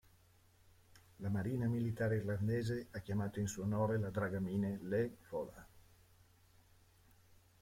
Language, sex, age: Italian, male, 50-59